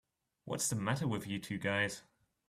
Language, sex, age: English, male, 19-29